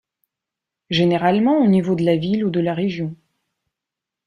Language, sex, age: French, female, 30-39